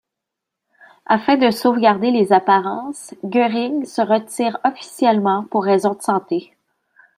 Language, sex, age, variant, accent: French, female, 19-29, Français d'Amérique du Nord, Français du Canada